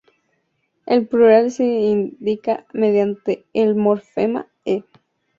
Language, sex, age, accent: Spanish, female, 19-29, México